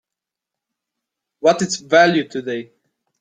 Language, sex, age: English, male, 19-29